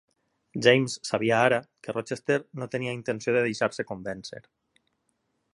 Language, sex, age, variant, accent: Catalan, male, 30-39, Valencià meridional, valencià